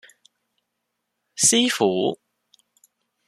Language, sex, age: Cantonese, male, 30-39